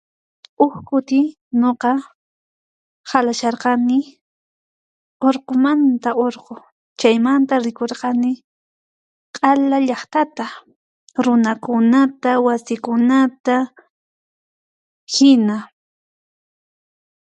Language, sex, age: Puno Quechua, female, 19-29